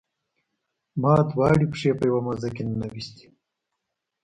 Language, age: Pashto, under 19